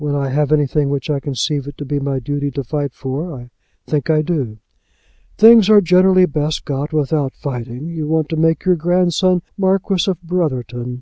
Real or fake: real